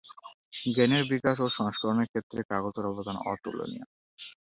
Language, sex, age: Bengali, male, under 19